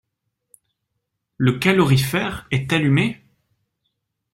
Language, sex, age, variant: French, male, 30-39, Français de métropole